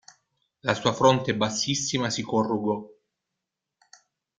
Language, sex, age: Italian, male, 40-49